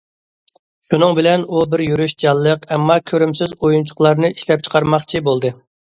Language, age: Uyghur, 30-39